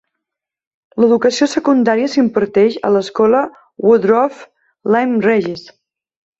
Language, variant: Catalan, Septentrional